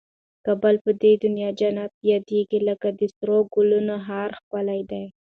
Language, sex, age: Pashto, female, 19-29